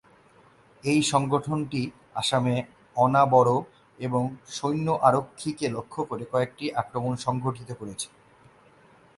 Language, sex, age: Bengali, male, 30-39